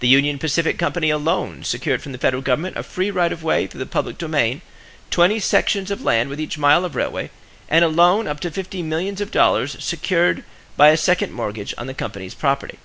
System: none